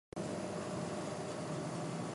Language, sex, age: Japanese, male, 19-29